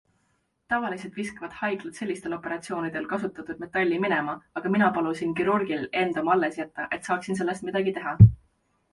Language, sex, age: Estonian, female, 19-29